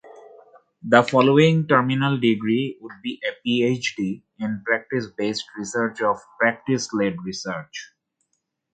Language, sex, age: English, male, 30-39